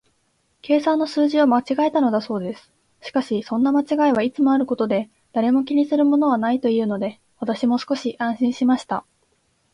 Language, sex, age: Japanese, female, 19-29